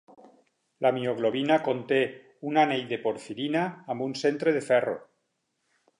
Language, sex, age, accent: Catalan, male, 50-59, valencià